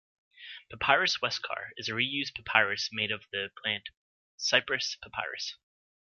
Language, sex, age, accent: English, male, 30-39, United States English